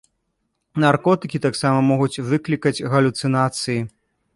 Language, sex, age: Belarusian, male, 30-39